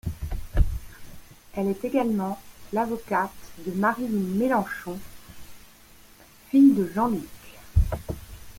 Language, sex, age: French, female, 50-59